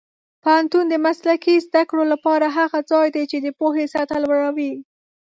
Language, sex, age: Pashto, female, 19-29